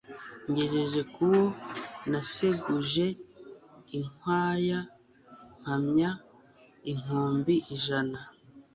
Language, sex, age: Kinyarwanda, male, 30-39